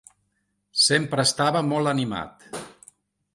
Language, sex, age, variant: Catalan, male, 60-69, Central